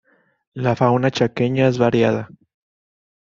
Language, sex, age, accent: Spanish, male, 19-29, México